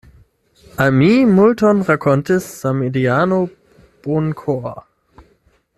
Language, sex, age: Esperanto, male, 19-29